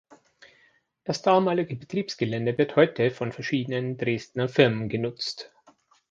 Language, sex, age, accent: German, male, 50-59, Deutschland Deutsch